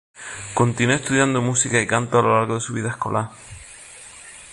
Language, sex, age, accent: Spanish, male, 40-49, España: Sur peninsular (Andalucia, Extremadura, Murcia)